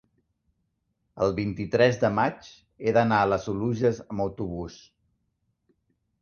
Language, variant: Catalan, Central